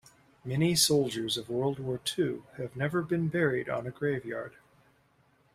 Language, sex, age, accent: English, male, 40-49, United States English